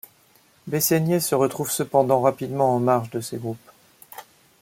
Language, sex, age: French, male, 40-49